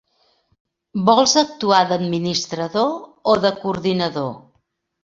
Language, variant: Catalan, Central